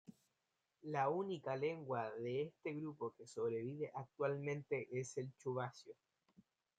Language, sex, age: Spanish, male, 19-29